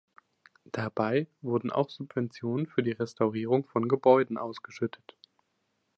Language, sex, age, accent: German, male, 19-29, Deutschland Deutsch